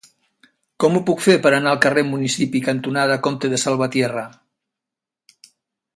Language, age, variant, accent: Catalan, 60-69, Central, central